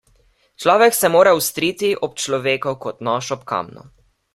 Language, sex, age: Slovenian, male, under 19